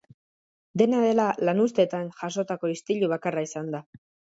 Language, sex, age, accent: Basque, male, under 19, Mendebalekoa (Araba, Bizkaia, Gipuzkoako mendebaleko herri batzuk)